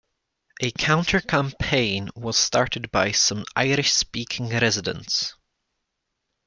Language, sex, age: English, male, under 19